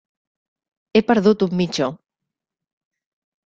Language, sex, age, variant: Catalan, female, 40-49, Central